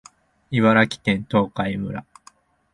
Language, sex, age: Japanese, male, 19-29